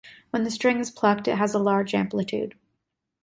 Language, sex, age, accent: English, female, 19-29, United States English